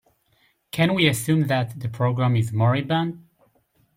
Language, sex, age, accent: English, male, 30-39, United States English